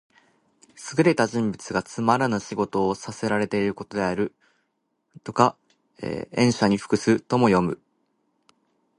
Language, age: Japanese, 19-29